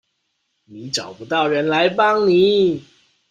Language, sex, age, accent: Chinese, male, 30-39, 出生地：臺北市